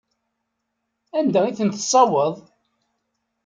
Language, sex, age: Kabyle, male, 60-69